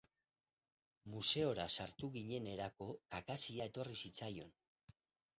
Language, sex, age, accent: Basque, male, 40-49, Mendebalekoa (Araba, Bizkaia, Gipuzkoako mendebaleko herri batzuk)